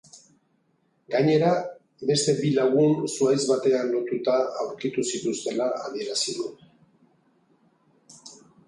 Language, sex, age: Basque, male, 50-59